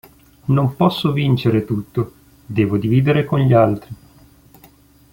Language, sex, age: Italian, male, 19-29